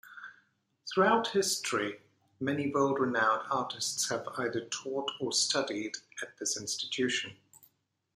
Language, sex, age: English, male, 19-29